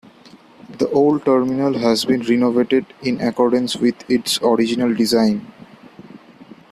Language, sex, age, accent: English, male, 19-29, India and South Asia (India, Pakistan, Sri Lanka)